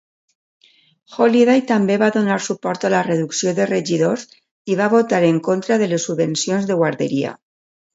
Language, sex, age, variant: Catalan, female, 50-59, Valencià meridional